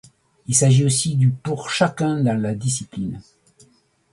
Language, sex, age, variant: French, male, 60-69, Français de métropole